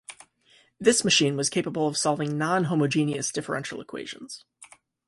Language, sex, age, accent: English, male, 19-29, United States English